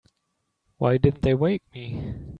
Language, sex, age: English, male, 19-29